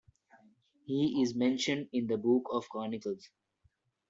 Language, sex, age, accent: English, male, 19-29, India and South Asia (India, Pakistan, Sri Lanka)